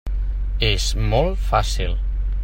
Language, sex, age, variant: Catalan, male, 40-49, Central